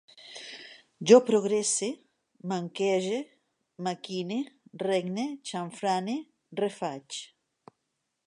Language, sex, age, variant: Catalan, female, 60-69, Central